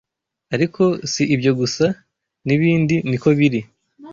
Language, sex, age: Kinyarwanda, male, 19-29